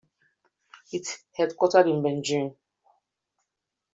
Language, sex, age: English, female, 30-39